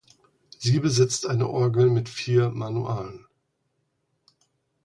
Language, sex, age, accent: German, male, 40-49, Deutschland Deutsch